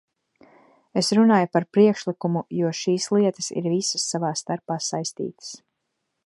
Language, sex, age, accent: Latvian, female, 30-39, bez akcenta